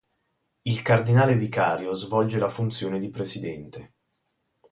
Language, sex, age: Italian, male, 30-39